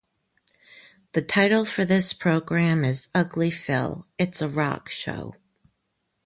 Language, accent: English, Canadian English